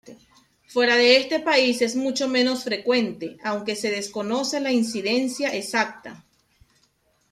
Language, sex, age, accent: Spanish, female, 40-49, Caribe: Cuba, Venezuela, Puerto Rico, República Dominicana, Panamá, Colombia caribeña, México caribeño, Costa del golfo de México